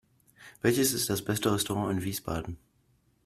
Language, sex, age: German, male, 19-29